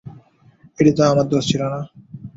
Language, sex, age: Bengali, male, 19-29